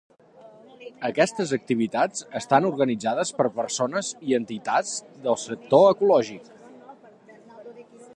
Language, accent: Catalan, gironí